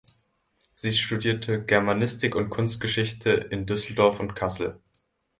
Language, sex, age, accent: German, male, under 19, Deutschland Deutsch